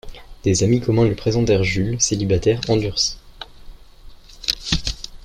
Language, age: French, under 19